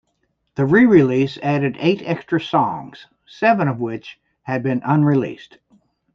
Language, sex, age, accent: English, male, 70-79, United States English